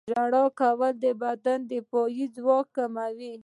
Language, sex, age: Pashto, female, 19-29